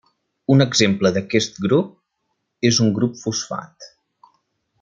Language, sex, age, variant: Catalan, male, 30-39, Central